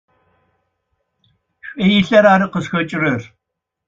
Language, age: Adyghe, 70-79